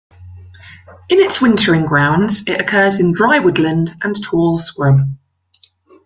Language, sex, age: English, female, 40-49